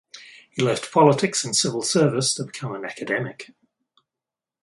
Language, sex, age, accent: English, male, 60-69, Australian English